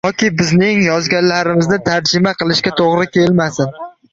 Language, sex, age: Uzbek, male, under 19